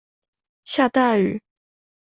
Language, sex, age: Chinese, female, under 19